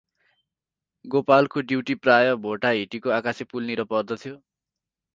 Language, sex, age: Nepali, male, 19-29